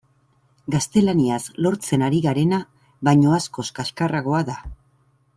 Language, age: Basque, 50-59